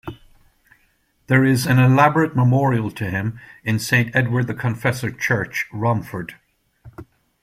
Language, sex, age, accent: English, male, 50-59, Irish English